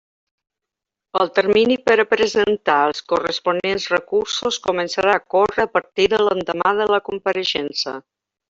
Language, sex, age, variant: Catalan, female, 60-69, Balear